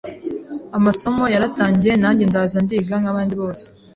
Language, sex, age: Kinyarwanda, female, 19-29